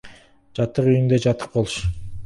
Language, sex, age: Kazakh, male, 19-29